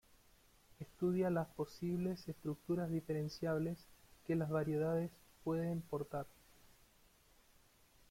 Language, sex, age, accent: Spanish, male, 30-39, Rioplatense: Argentina, Uruguay, este de Bolivia, Paraguay